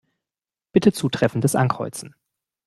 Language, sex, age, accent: German, male, 19-29, Deutschland Deutsch